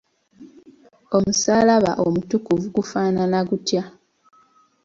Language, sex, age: Ganda, female, 19-29